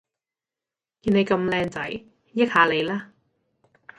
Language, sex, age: Cantonese, female, 19-29